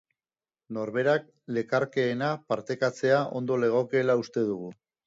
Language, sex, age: Basque, male, 40-49